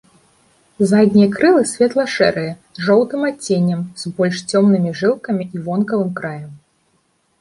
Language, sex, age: Belarusian, female, 19-29